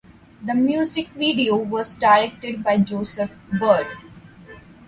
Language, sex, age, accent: English, female, 19-29, India and South Asia (India, Pakistan, Sri Lanka)